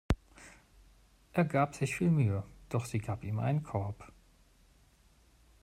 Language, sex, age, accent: German, male, 40-49, Deutschland Deutsch